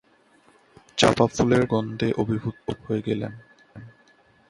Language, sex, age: Bengali, male, 19-29